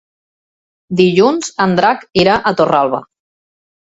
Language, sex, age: Catalan, female, 40-49